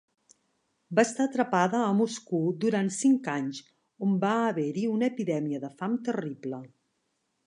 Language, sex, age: Catalan, female, 50-59